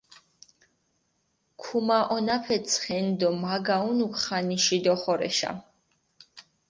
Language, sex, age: Mingrelian, female, 19-29